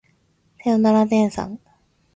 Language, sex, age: Japanese, female, 19-29